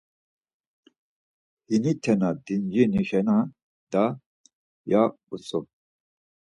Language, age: Laz, 60-69